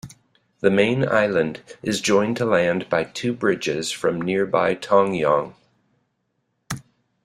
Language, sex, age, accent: English, male, 50-59, United States English